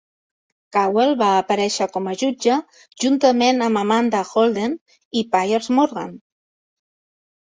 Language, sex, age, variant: Catalan, female, 50-59, Central